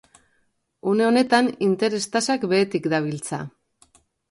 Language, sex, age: Basque, female, 30-39